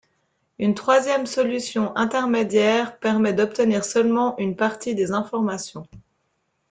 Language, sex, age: French, female, 30-39